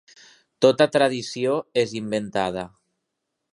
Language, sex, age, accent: Catalan, male, 30-39, valencià